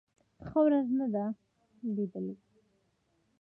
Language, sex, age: Pashto, female, under 19